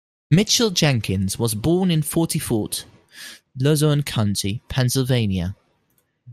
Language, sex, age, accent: English, male, 19-29, United States English